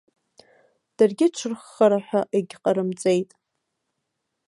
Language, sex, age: Abkhazian, female, 19-29